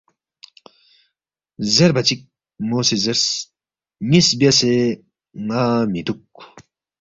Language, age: Balti, 30-39